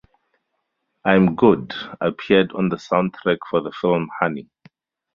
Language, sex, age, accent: English, male, 30-39, Southern African (South Africa, Zimbabwe, Namibia)